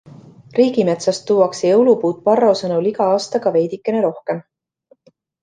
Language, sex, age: Estonian, female, 30-39